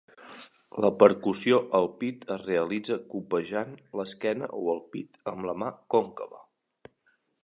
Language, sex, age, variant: Catalan, male, 30-39, Central